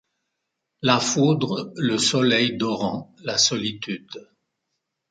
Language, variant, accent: French, Français d'Europe, Français de Suisse